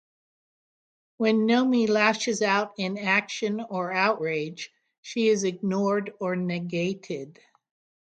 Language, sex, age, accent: English, female, 60-69, United States English